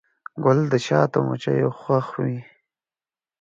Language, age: Pashto, 19-29